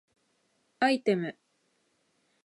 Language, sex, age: Japanese, female, 19-29